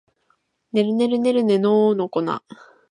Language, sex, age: Japanese, female, under 19